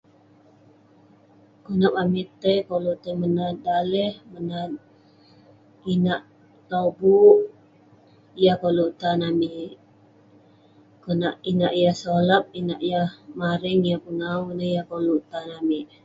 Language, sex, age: Western Penan, female, 19-29